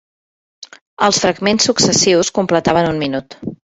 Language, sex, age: Catalan, female, 40-49